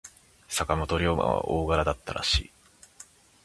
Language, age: Japanese, 19-29